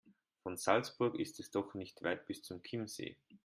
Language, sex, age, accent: German, male, 30-39, Österreichisches Deutsch